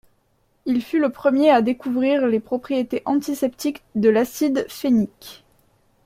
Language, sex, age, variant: French, female, 19-29, Français de métropole